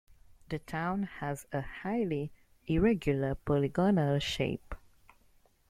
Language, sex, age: English, female, 19-29